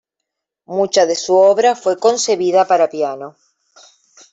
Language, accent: Spanish, Rioplatense: Argentina, Uruguay, este de Bolivia, Paraguay